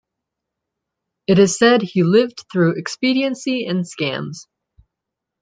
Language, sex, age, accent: English, male, 19-29, United States English